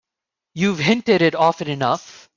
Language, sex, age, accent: English, male, 30-39, United States English